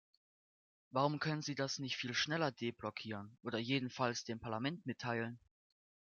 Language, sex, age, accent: German, male, under 19, Deutschland Deutsch